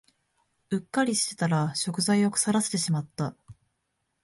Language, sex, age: Japanese, female, 19-29